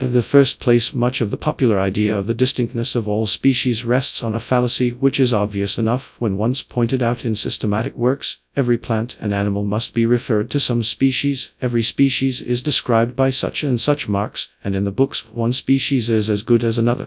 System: TTS, FastPitch